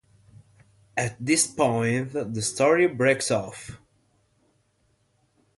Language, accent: English, United States English; Italian